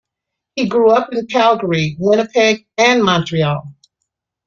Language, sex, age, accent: English, female, 50-59, United States English